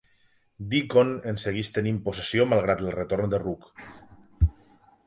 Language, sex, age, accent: Catalan, male, 40-49, valencià